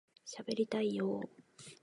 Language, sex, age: Japanese, female, 19-29